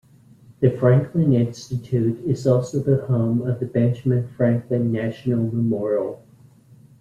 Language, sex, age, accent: English, male, 50-59, United States English